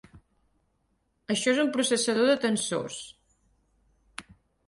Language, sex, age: Catalan, female, 50-59